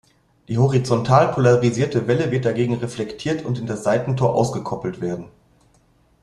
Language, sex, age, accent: German, male, 30-39, Deutschland Deutsch